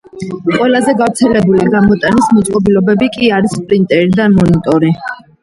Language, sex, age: Georgian, female, under 19